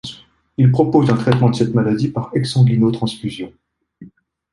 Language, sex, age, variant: French, male, 50-59, Français de métropole